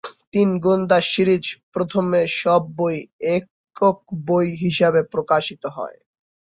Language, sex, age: Bengali, male, under 19